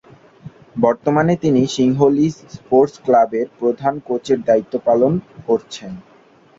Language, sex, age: Bengali, male, 19-29